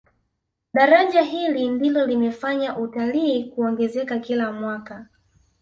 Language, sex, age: Swahili, female, 19-29